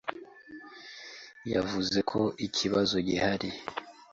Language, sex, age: Kinyarwanda, male, 19-29